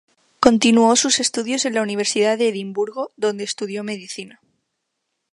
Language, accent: Spanish, España: Centro-Sur peninsular (Madrid, Toledo, Castilla-La Mancha)